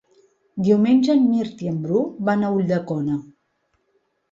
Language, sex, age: Catalan, female, 50-59